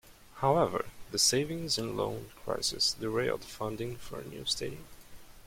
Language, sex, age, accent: English, male, 19-29, United States English